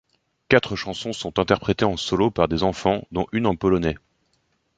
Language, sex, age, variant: French, male, 30-39, Français de métropole